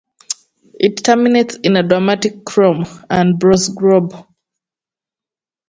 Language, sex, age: English, female, 19-29